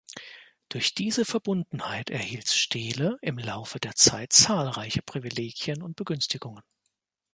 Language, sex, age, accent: German, male, 30-39, Deutschland Deutsch